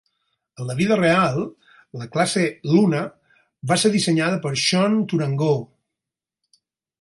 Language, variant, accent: Catalan, Balear, balear